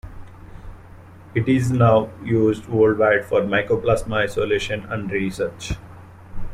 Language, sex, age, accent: English, male, 19-29, India and South Asia (India, Pakistan, Sri Lanka)